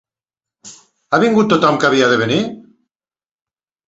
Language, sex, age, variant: Catalan, male, 50-59, Nord-Occidental